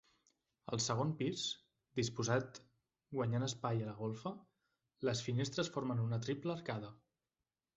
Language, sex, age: Catalan, male, 30-39